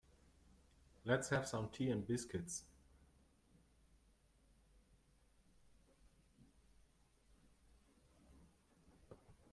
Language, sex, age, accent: English, male, 30-39, United States English